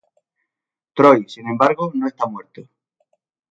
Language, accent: Spanish, España: Sur peninsular (Andalucia, Extremadura, Murcia)